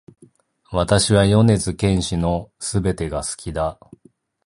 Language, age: Japanese, 30-39